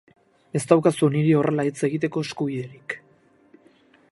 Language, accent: Basque, Erdialdekoa edo Nafarra (Gipuzkoa, Nafarroa)